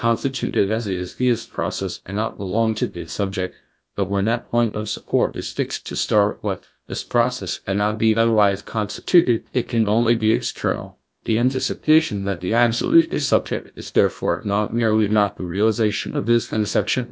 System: TTS, GlowTTS